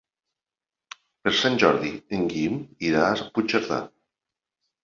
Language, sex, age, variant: Catalan, male, 50-59, Septentrional